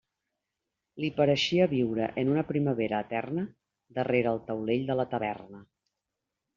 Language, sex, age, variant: Catalan, female, 40-49, Central